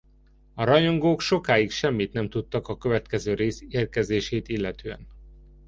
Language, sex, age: Hungarian, male, 30-39